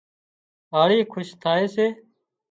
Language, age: Wadiyara Koli, 30-39